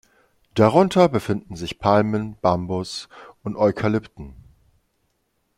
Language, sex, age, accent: German, male, 40-49, Deutschland Deutsch